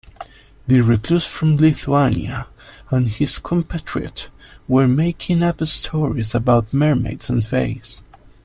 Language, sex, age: English, male, 19-29